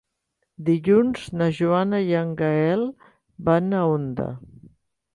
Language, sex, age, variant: Catalan, female, 60-69, Central